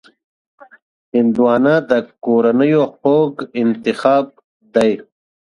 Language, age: Pashto, 40-49